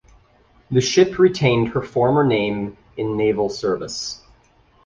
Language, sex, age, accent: English, male, 19-29, United States English